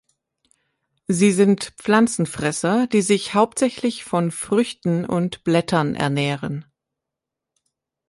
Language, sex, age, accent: German, female, 30-39, Deutschland Deutsch